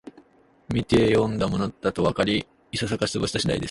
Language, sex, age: Japanese, male, 19-29